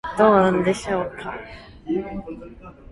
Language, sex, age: Cantonese, female, 19-29